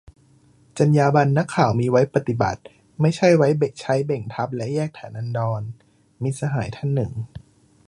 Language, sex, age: Thai, male, 19-29